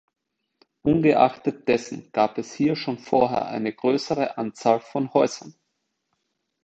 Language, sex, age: German, male, 19-29